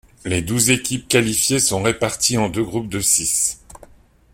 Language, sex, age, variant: French, male, 50-59, Français de métropole